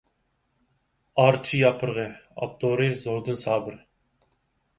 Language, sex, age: Uyghur, male, 30-39